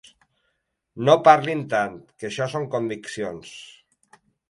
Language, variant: Catalan, Balear